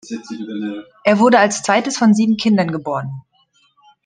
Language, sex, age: German, female, 30-39